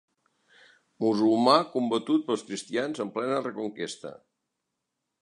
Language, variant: Catalan, Central